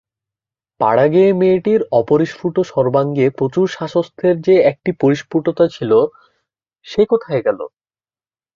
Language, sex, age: Bengali, male, under 19